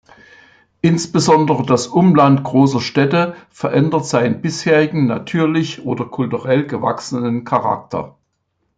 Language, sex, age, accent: German, male, 70-79, Deutschland Deutsch